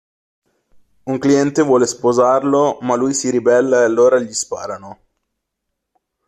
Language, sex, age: Italian, male, 19-29